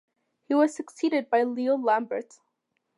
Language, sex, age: English, female, under 19